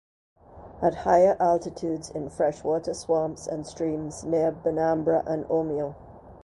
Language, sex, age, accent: English, female, 50-59, West Indies and Bermuda (Bahamas, Bermuda, Jamaica, Trinidad)